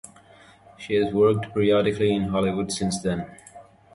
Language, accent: English, England English